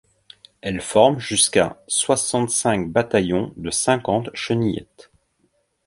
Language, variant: French, Français de métropole